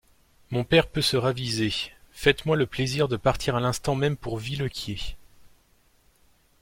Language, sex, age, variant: French, male, 30-39, Français de métropole